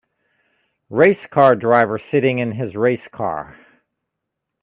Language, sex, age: English, male, 50-59